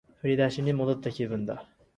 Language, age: Japanese, under 19